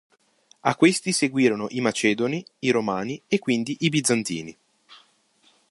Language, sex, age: Italian, male, 19-29